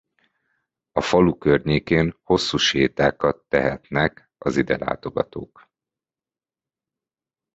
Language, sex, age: Hungarian, male, 40-49